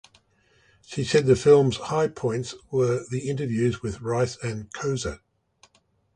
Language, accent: English, Australian English